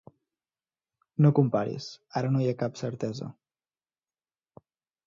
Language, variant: Catalan, Central